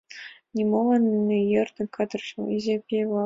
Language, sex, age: Mari, female, under 19